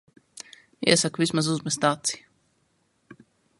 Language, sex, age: Latvian, female, 19-29